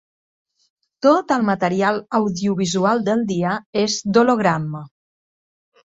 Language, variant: Catalan, Central